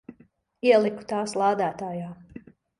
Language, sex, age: Latvian, female, 40-49